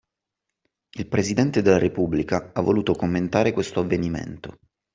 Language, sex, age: Italian, male, 30-39